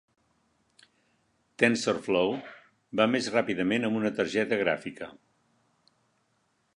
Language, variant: Catalan, Central